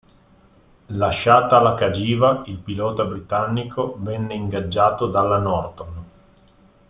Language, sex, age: Italian, male, 40-49